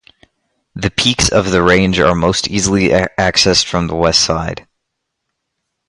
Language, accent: English, United States English